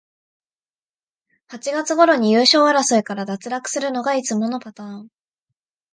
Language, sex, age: Japanese, female, 19-29